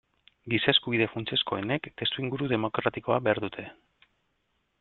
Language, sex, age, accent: Basque, male, 30-39, Mendebalekoa (Araba, Bizkaia, Gipuzkoako mendebaleko herri batzuk)